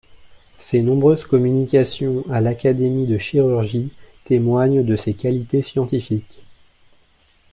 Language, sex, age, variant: French, male, 19-29, Français de métropole